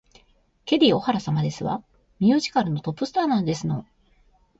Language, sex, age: Japanese, female, 50-59